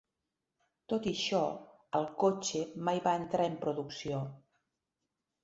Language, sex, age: Catalan, female, 50-59